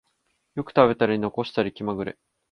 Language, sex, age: Japanese, male, 19-29